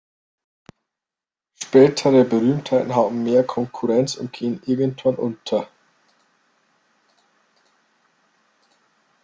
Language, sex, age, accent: German, male, under 19, Österreichisches Deutsch